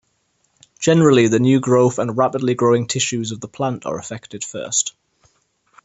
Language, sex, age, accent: English, male, 19-29, England English